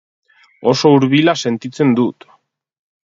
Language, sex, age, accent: Basque, male, 30-39, Erdialdekoa edo Nafarra (Gipuzkoa, Nafarroa)